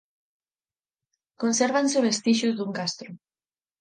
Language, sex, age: Galician, female, 19-29